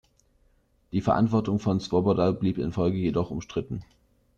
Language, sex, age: German, male, 19-29